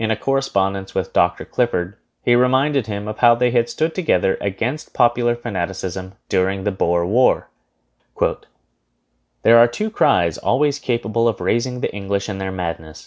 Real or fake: real